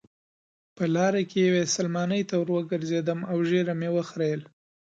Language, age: Pashto, 30-39